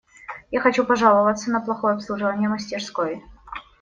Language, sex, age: Russian, female, 19-29